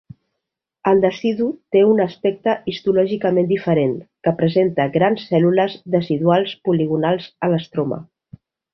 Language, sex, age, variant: Catalan, female, 40-49, Nord-Occidental